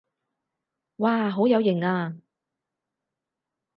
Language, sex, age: Cantonese, female, 30-39